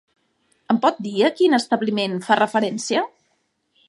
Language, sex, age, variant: Catalan, female, 40-49, Central